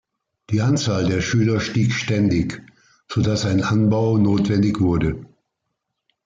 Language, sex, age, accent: German, male, 60-69, Deutschland Deutsch